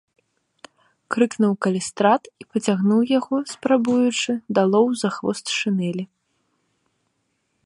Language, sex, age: Belarusian, female, 19-29